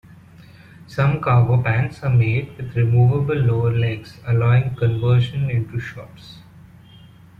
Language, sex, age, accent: English, male, 19-29, India and South Asia (India, Pakistan, Sri Lanka)